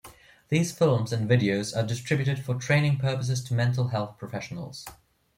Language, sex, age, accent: English, male, 19-29, England English